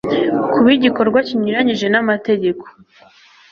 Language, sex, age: Kinyarwanda, female, under 19